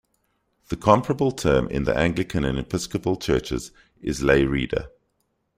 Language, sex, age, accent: English, male, 30-39, Southern African (South Africa, Zimbabwe, Namibia)